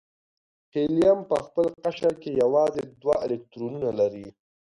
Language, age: Pashto, 19-29